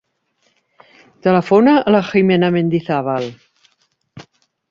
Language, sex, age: Catalan, female, 60-69